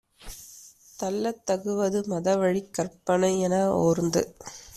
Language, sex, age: Tamil, female, 30-39